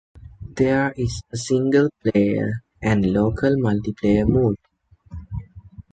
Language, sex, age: English, male, 19-29